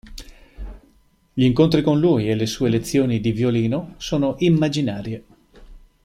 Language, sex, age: Italian, male, 50-59